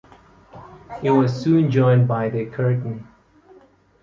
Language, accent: English, United States English